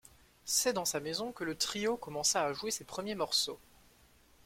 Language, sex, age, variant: French, male, 19-29, Français de métropole